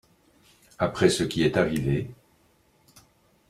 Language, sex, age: French, male, 60-69